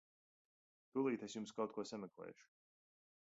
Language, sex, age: Latvian, male, 30-39